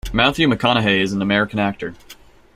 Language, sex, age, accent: English, male, 19-29, United States English